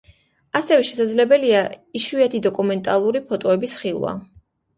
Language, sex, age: Georgian, female, 19-29